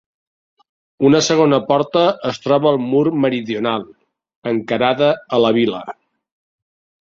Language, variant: Catalan, Central